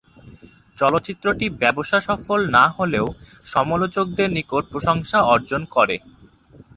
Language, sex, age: Bengali, male, 19-29